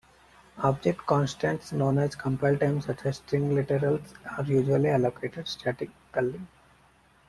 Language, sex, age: English, male, 19-29